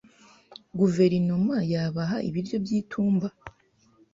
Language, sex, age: Kinyarwanda, female, 19-29